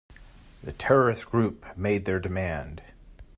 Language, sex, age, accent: English, male, 30-39, United States English